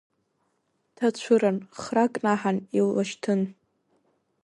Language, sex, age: Abkhazian, female, under 19